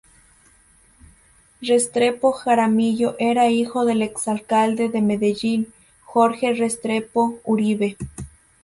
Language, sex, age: Spanish, female, under 19